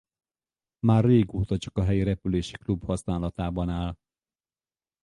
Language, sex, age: Hungarian, male, 50-59